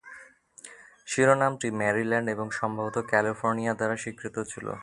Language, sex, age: Bengali, male, 30-39